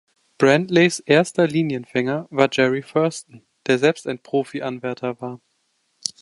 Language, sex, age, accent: German, male, 19-29, Deutschland Deutsch